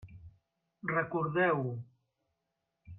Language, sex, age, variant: Catalan, male, 50-59, Central